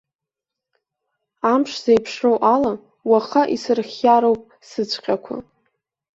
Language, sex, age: Abkhazian, female, under 19